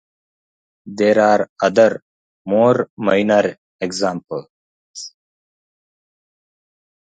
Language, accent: English, India and South Asia (India, Pakistan, Sri Lanka)